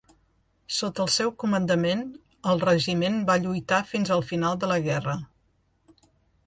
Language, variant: Catalan, Central